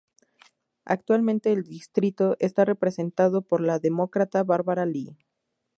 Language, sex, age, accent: Spanish, female, 19-29, México